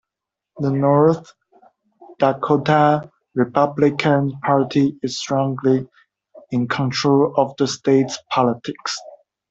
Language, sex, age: English, male, 19-29